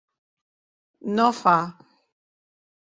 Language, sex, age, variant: Catalan, female, 60-69, Central